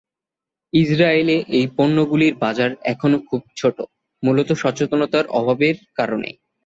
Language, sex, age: Bengali, male, under 19